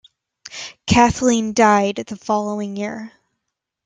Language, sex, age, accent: English, female, 19-29, United States English